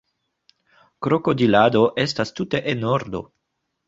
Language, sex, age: Esperanto, male, 19-29